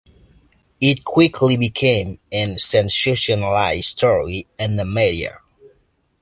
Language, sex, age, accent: English, male, 19-29, United States English